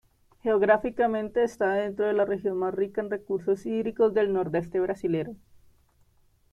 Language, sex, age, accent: Spanish, female, 19-29, Andino-Pacífico: Colombia, Perú, Ecuador, oeste de Bolivia y Venezuela andina